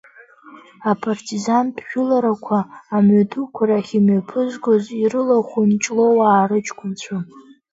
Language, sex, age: Abkhazian, female, under 19